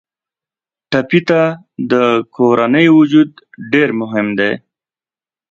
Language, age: Pashto, 30-39